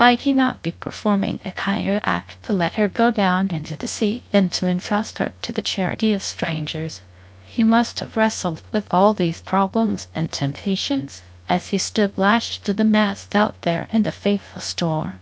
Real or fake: fake